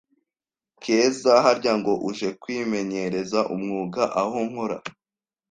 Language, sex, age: Kinyarwanda, male, under 19